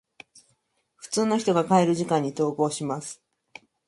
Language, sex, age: Japanese, female, 40-49